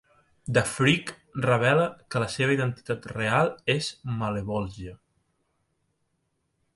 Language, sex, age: Catalan, male, 19-29